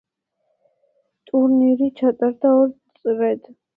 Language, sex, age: Georgian, female, under 19